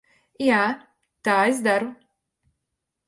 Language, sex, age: Latvian, female, 30-39